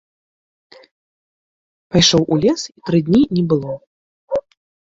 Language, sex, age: Belarusian, female, 19-29